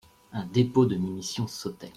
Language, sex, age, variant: French, male, 40-49, Français de métropole